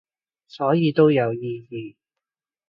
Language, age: Cantonese, 40-49